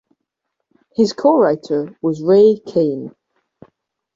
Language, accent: English, Scottish English